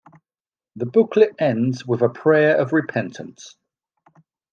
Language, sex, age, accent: English, male, 40-49, England English